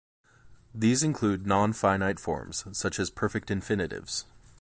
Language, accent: English, United States English